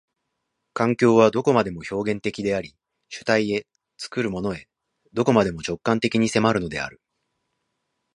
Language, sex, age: Japanese, male, 30-39